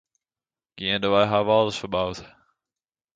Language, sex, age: Western Frisian, male, under 19